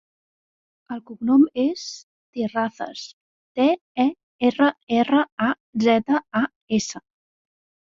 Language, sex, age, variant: Catalan, female, 40-49, Central